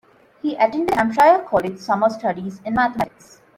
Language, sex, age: English, female, 30-39